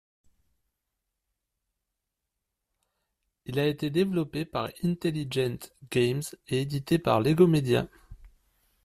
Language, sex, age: French, male, 40-49